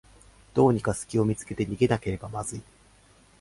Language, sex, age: Japanese, male, 19-29